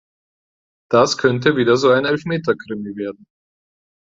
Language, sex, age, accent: German, male, 30-39, Deutschland Deutsch